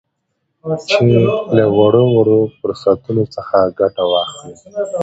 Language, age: Pashto, 19-29